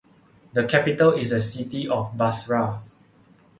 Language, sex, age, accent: English, male, 19-29, Malaysian English